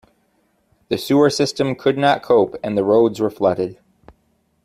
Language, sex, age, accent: English, male, 30-39, United States English